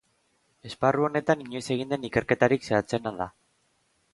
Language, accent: Basque, Erdialdekoa edo Nafarra (Gipuzkoa, Nafarroa)